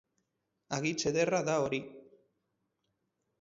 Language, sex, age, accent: Basque, male, 30-39, Mendebalekoa (Araba, Bizkaia, Gipuzkoako mendebaleko herri batzuk)